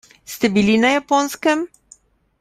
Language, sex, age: Slovenian, female, 60-69